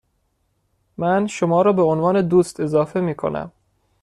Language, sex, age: Persian, male, 19-29